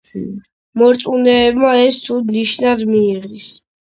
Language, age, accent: Georgian, under 19, ჩვეულებრივი